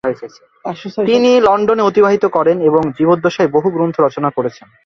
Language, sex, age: Bengali, male, 19-29